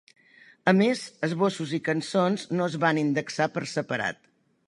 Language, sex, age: Catalan, female, 60-69